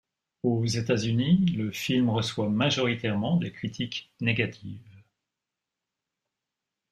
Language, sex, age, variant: French, male, 50-59, Français de métropole